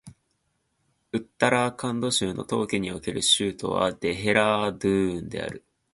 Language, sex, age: Japanese, male, 19-29